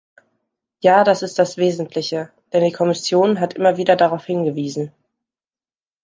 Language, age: German, 19-29